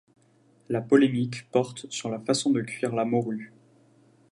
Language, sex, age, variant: French, male, 19-29, Français de métropole